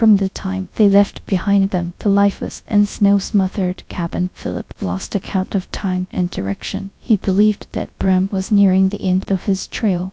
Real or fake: fake